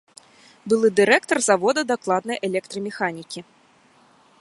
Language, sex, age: Belarusian, female, 19-29